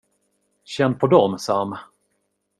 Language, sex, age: Swedish, male, 30-39